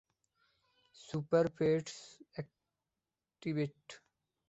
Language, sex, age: Bengali, male, 19-29